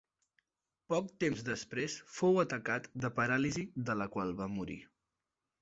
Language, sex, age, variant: Catalan, male, 19-29, Central